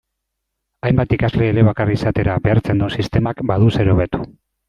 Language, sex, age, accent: Basque, male, 40-49, Mendebalekoa (Araba, Bizkaia, Gipuzkoako mendebaleko herri batzuk)